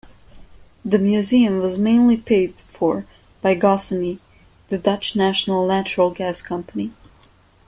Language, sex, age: English, female, 19-29